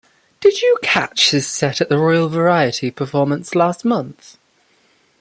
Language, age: English, under 19